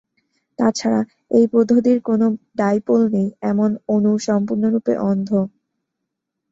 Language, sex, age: Bengali, female, under 19